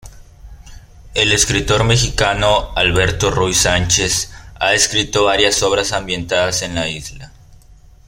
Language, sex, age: Spanish, male, under 19